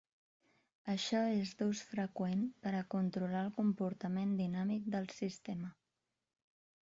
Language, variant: Catalan, Central